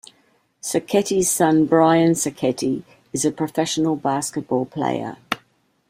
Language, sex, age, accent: English, female, 60-69, United States English